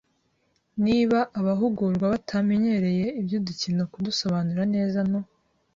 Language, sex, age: Kinyarwanda, female, 19-29